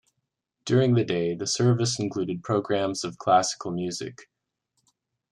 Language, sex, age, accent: English, male, 30-39, United States English